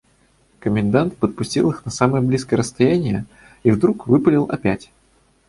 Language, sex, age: Russian, male, 19-29